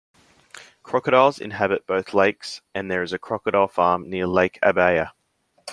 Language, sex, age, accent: English, male, under 19, Australian English